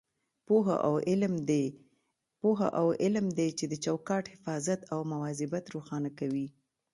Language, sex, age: Pashto, female, 30-39